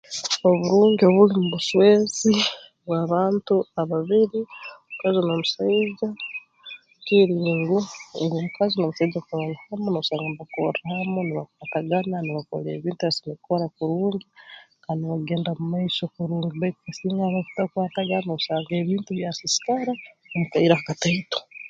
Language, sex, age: Tooro, female, 19-29